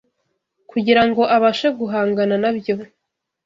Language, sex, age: Kinyarwanda, female, 19-29